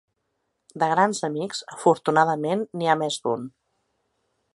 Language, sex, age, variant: Catalan, female, 40-49, Central